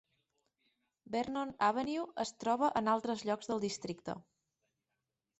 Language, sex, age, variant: Catalan, female, 30-39, Central